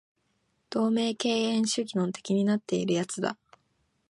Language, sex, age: Japanese, female, 19-29